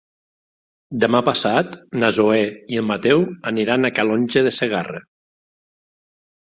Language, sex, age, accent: Catalan, male, 50-59, Lleidatà